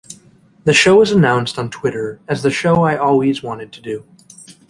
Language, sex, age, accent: English, male, 19-29, United States English